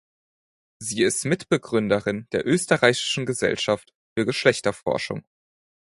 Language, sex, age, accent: German, male, under 19, Deutschland Deutsch